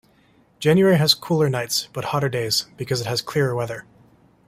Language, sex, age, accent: English, male, 19-29, Canadian English